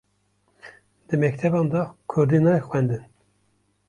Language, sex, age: Kurdish, male, 50-59